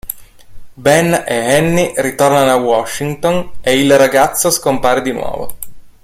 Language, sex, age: Italian, male, 30-39